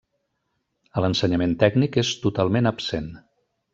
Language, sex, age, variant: Catalan, male, 50-59, Central